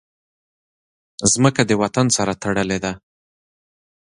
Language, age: Pashto, 30-39